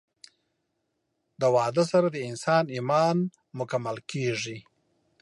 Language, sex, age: Pashto, male, 30-39